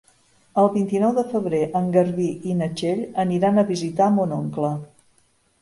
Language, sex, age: Catalan, female, 50-59